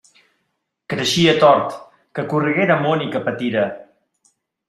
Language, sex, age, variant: Catalan, male, 50-59, Central